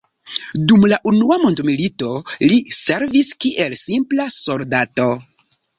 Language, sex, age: Esperanto, male, 19-29